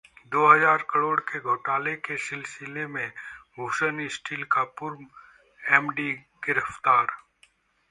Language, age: Hindi, 40-49